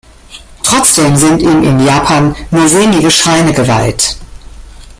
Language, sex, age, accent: German, female, 60-69, Deutschland Deutsch